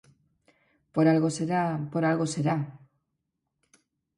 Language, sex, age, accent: Galician, female, 40-49, Normativo (estándar)